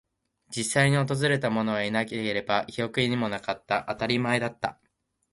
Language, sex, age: Japanese, male, 19-29